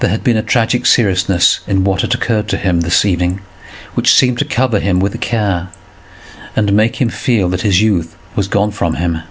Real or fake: real